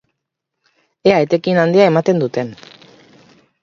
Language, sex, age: Basque, female, 40-49